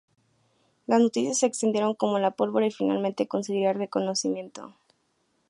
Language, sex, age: Spanish, female, 19-29